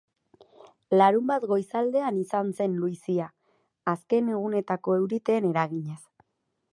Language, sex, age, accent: Basque, female, 30-39, Erdialdekoa edo Nafarra (Gipuzkoa, Nafarroa)